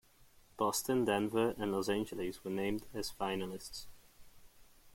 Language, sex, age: English, male, 19-29